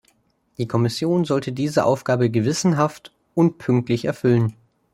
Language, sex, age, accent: German, male, under 19, Deutschland Deutsch